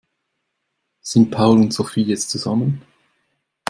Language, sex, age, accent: German, male, 19-29, Schweizerdeutsch